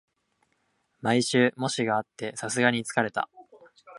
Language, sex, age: Japanese, male, under 19